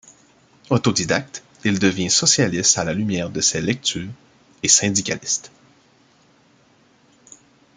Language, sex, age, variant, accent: French, male, 30-39, Français d'Amérique du Nord, Français du Canada